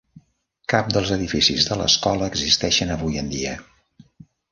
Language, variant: Catalan, Central